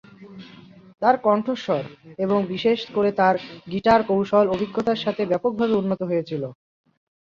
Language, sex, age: Bengali, male, 40-49